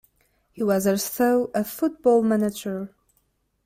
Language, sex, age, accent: English, female, 19-29, England English